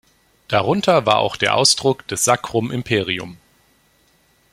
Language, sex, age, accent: German, male, 19-29, Deutschland Deutsch